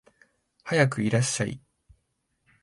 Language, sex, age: Japanese, male, 19-29